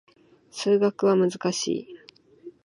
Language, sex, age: Japanese, female, 19-29